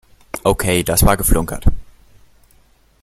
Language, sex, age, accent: German, male, 19-29, Deutschland Deutsch